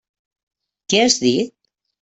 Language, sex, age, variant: Catalan, female, 60-69, Central